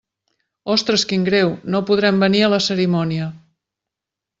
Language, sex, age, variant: Catalan, female, 50-59, Central